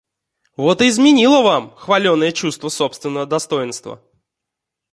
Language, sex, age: Russian, male, 19-29